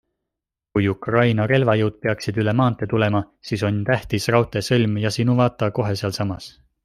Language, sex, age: Estonian, male, 19-29